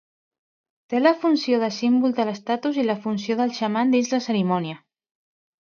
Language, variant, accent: Catalan, Central, central